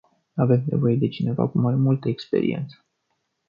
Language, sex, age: Romanian, male, 19-29